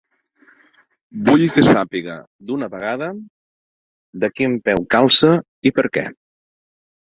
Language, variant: Catalan, Central